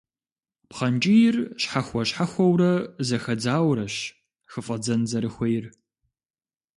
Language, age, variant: Kabardian, 19-29, Адыгэбзэ (Къэбэрдей, Кирил, псоми зэдай)